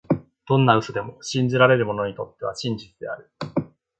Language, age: Japanese, 19-29